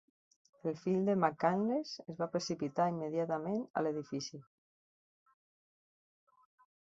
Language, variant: Catalan, Central